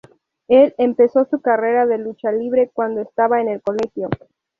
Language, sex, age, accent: Spanish, female, 19-29, México